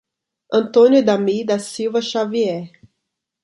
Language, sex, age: Portuguese, female, 40-49